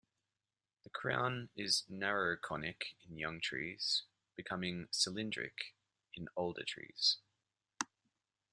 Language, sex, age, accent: English, male, 19-29, Australian English